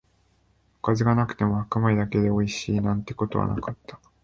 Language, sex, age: Japanese, male, 19-29